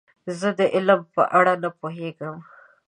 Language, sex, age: Pashto, female, 19-29